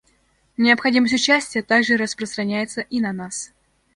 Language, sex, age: Russian, female, under 19